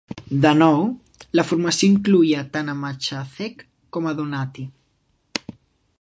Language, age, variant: Catalan, 19-29, Central